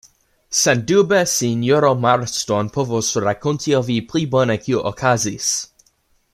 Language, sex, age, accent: Esperanto, male, 19-29, Internacia